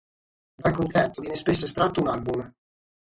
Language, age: Italian, 40-49